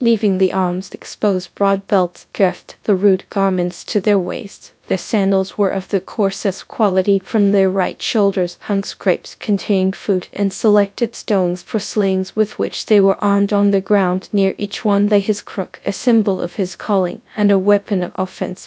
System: TTS, GradTTS